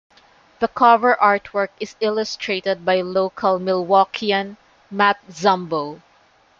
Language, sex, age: English, female, 50-59